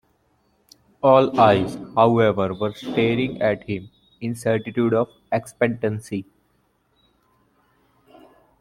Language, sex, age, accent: English, male, 19-29, India and South Asia (India, Pakistan, Sri Lanka)